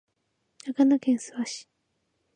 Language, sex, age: Japanese, female, 19-29